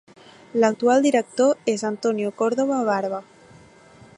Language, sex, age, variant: Catalan, female, 19-29, Central